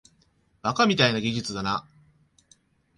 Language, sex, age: Japanese, male, 19-29